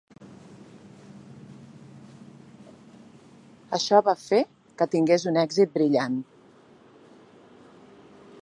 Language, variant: Catalan, Central